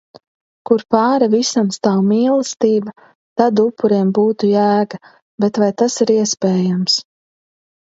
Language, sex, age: Latvian, female, 30-39